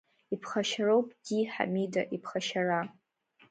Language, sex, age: Abkhazian, female, under 19